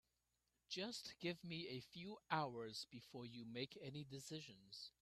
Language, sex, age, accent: English, male, 40-49, Hong Kong English